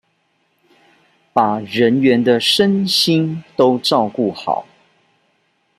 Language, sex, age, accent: Chinese, male, 40-49, 出生地：臺北市